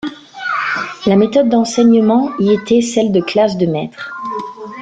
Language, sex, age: French, female, 40-49